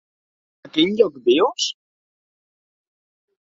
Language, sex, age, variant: Catalan, male, 19-29, Central